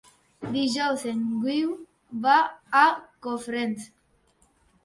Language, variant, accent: Catalan, Nord-Occidental, nord-occidental